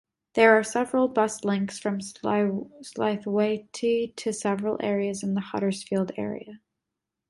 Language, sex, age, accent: English, female, 19-29, United States English